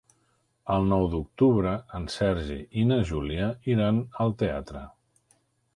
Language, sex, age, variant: Catalan, male, 60-69, Central